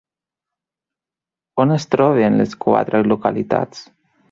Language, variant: Catalan, Central